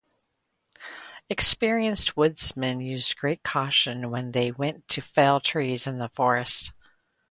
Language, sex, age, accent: English, female, 50-59, United States English